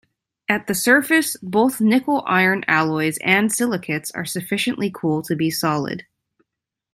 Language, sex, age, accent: English, female, 19-29, United States English